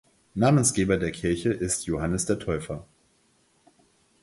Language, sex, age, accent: German, male, 50-59, Deutschland Deutsch